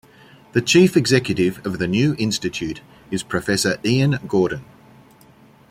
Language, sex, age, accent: English, male, 50-59, Australian English